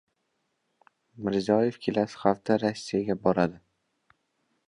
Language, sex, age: Uzbek, male, 19-29